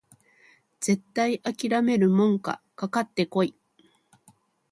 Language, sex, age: Japanese, female, 40-49